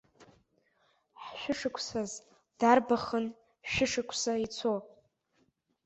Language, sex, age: Abkhazian, female, under 19